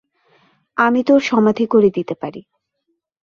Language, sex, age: Bengali, female, 19-29